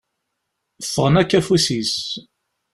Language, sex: Kabyle, male